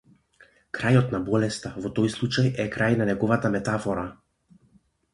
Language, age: Macedonian, 19-29